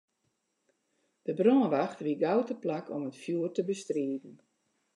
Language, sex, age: Western Frisian, female, 60-69